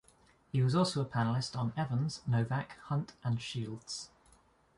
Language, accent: English, England English